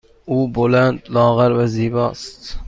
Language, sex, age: Persian, male, 30-39